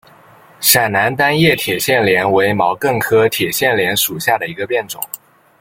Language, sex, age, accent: Chinese, male, under 19, 出生地：浙江省